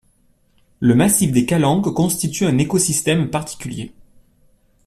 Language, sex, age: French, male, 40-49